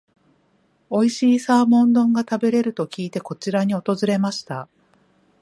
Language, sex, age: Japanese, female, 40-49